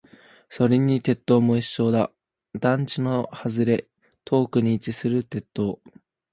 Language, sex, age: Japanese, male, under 19